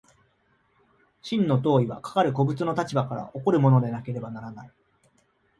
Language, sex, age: Japanese, male, 30-39